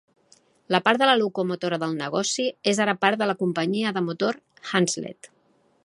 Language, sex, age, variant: Catalan, female, 50-59, Central